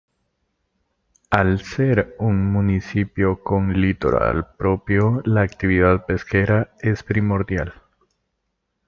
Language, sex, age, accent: Spanish, male, 19-29, América central